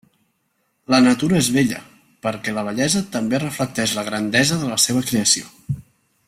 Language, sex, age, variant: Catalan, male, 19-29, Central